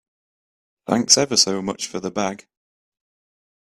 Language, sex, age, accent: English, male, 19-29, England English